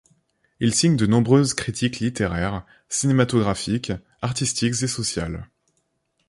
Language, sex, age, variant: French, male, under 19, Français de métropole